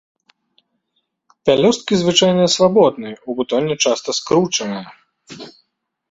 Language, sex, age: Belarusian, male, 30-39